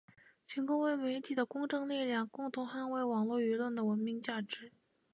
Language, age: Chinese, 19-29